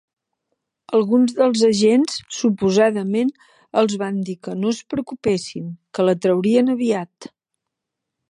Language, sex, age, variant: Catalan, female, 50-59, Central